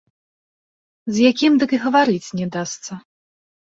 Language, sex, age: Belarusian, female, 30-39